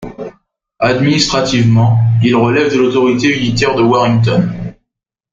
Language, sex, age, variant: French, male, 19-29, Français de métropole